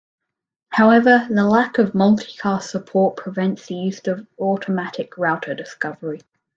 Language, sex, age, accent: English, male, under 19, Australian English